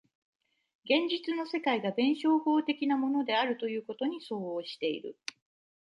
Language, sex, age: Japanese, female, 50-59